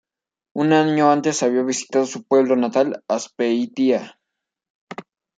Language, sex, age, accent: Spanish, male, under 19, México